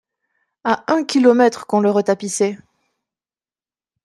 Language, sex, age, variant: French, female, 30-39, Français de métropole